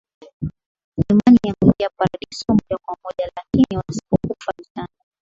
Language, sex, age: Swahili, female, 19-29